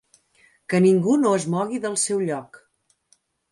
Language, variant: Catalan, Central